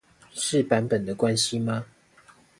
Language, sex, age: Chinese, male, 19-29